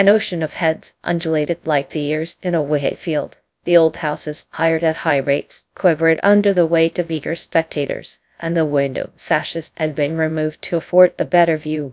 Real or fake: fake